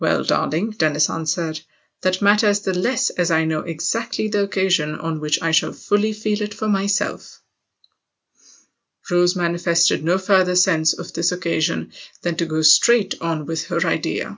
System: none